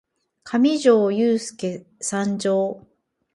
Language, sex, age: Japanese, female, 40-49